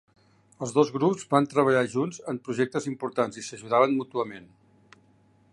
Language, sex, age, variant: Catalan, male, 60-69, Central